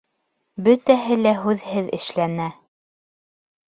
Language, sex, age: Bashkir, female, 19-29